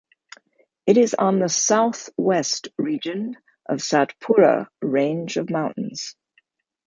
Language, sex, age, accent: English, female, 70-79, United States English